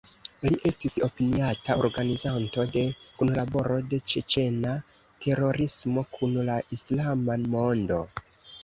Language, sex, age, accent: Esperanto, female, 19-29, Internacia